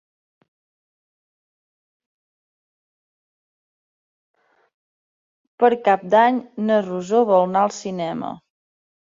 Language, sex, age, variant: Catalan, female, 30-39, Central